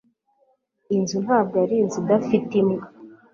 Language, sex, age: Kinyarwanda, female, 19-29